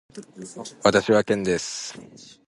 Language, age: Japanese, 19-29